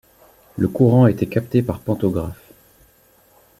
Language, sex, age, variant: French, male, 40-49, Français de métropole